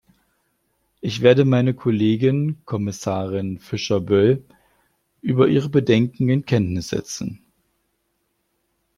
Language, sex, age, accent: German, male, 40-49, Deutschland Deutsch